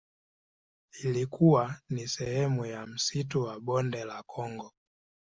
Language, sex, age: Swahili, male, 19-29